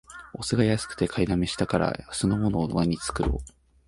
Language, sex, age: Japanese, male, 19-29